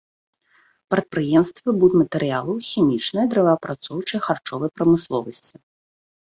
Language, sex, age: Belarusian, female, 30-39